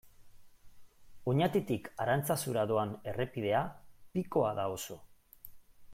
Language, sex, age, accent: Basque, male, 40-49, Mendebalekoa (Araba, Bizkaia, Gipuzkoako mendebaleko herri batzuk)